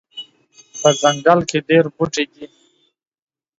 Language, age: Pashto, 19-29